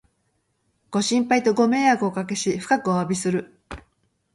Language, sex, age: Japanese, female, 50-59